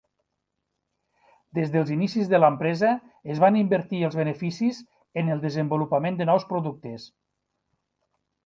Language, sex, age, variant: Catalan, male, 50-59, Nord-Occidental